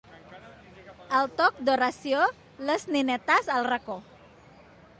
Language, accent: Catalan, aprenent (recent, des d'altres llengües)